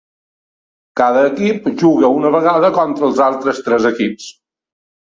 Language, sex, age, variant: Catalan, male, 60-69, Balear